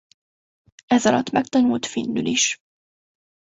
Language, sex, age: Hungarian, female, 19-29